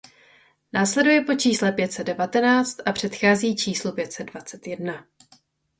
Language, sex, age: Czech, female, 19-29